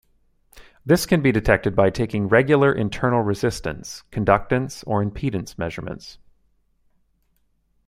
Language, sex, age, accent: English, male, 40-49, Canadian English